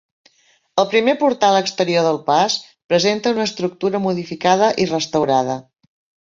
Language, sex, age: Catalan, female, 60-69